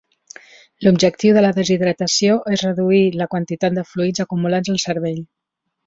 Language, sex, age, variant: Catalan, female, 30-39, Central